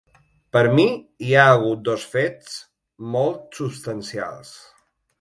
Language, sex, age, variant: Catalan, male, 40-49, Balear